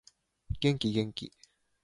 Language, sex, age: Japanese, male, 30-39